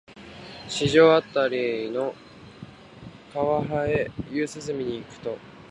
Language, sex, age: Japanese, male, 19-29